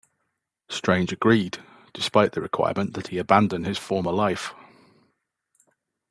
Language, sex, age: English, male, 40-49